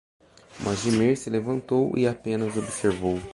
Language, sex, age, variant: Portuguese, male, 19-29, Portuguese (Brasil)